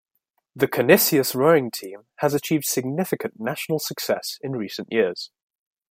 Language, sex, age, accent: English, male, 19-29, England English